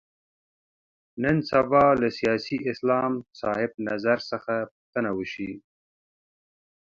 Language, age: Pashto, 30-39